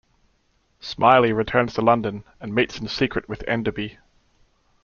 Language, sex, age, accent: English, male, 40-49, Australian English